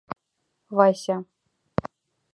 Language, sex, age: Mari, female, under 19